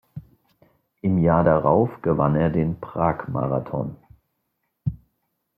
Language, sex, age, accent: German, male, 40-49, Deutschland Deutsch